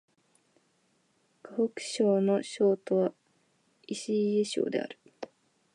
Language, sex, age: Japanese, female, 19-29